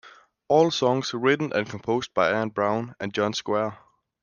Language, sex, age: English, male, under 19